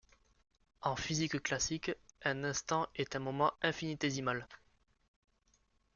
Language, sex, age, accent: French, male, under 19, Français du sud de la France